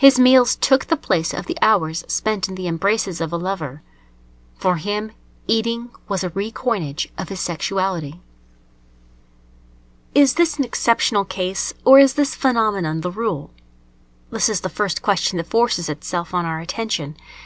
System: none